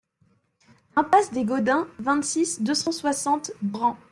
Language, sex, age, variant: French, female, 19-29, Français de métropole